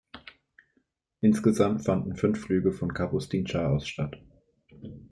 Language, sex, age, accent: German, male, 30-39, Deutschland Deutsch